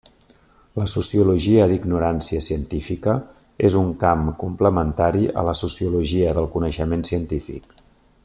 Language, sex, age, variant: Catalan, male, 40-49, Central